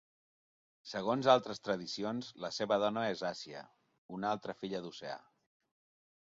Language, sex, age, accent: Catalan, male, 40-49, Neutre